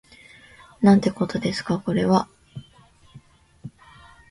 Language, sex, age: Japanese, female, under 19